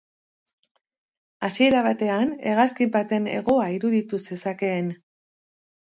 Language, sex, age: Basque, female, 50-59